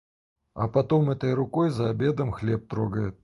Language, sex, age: Russian, male, 30-39